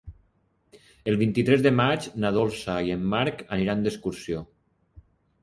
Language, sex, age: Catalan, male, 40-49